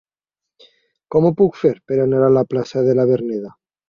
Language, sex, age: Catalan, male, 19-29